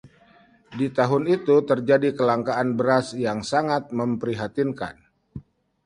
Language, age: Indonesian, 50-59